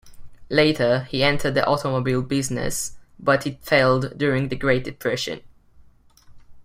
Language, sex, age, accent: English, male, under 19, England English